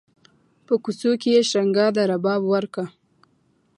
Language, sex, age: Pashto, female, 19-29